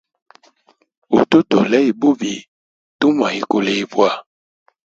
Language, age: Hemba, 19-29